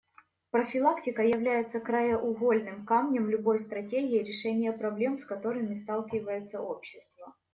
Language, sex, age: Russian, female, 19-29